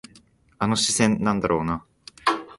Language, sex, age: Japanese, male, 19-29